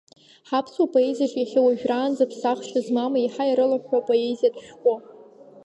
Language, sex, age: Abkhazian, female, under 19